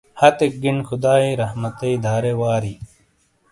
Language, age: Shina, 30-39